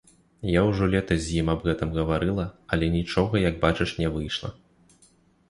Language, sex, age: Belarusian, male, 19-29